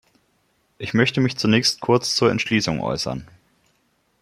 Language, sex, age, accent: German, male, 30-39, Deutschland Deutsch